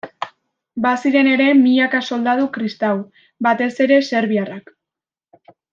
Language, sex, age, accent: Basque, female, under 19, Mendebalekoa (Araba, Bizkaia, Gipuzkoako mendebaleko herri batzuk)